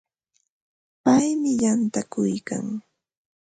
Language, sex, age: Ambo-Pasco Quechua, female, 19-29